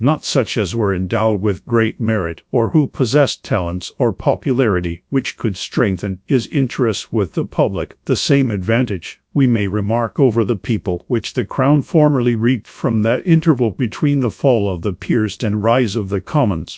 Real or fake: fake